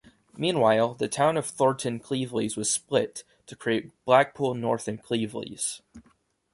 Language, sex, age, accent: English, male, 19-29, United States English